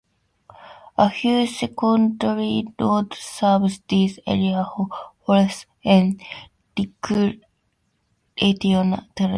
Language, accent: English, United States English